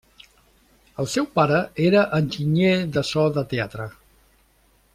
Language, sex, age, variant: Catalan, male, 60-69, Central